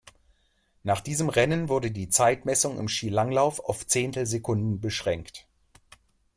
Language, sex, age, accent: German, male, 40-49, Deutschland Deutsch